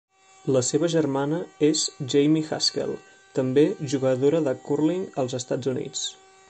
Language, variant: Catalan, Central